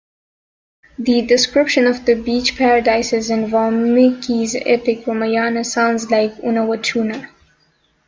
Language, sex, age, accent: English, female, 19-29, United States English